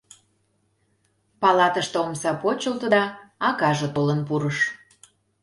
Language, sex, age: Mari, female, 30-39